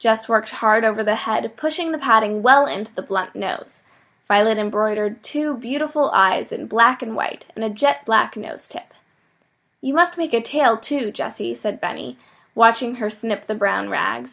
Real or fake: real